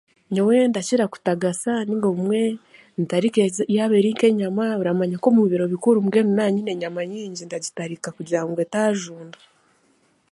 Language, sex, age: Chiga, female, 19-29